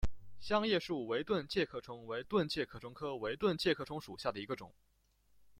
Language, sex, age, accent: Chinese, male, under 19, 出生地：湖北省